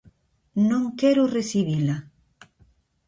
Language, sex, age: Galician, female, 60-69